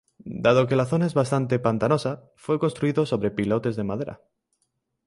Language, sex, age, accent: Spanish, male, under 19, España: Centro-Sur peninsular (Madrid, Toledo, Castilla-La Mancha)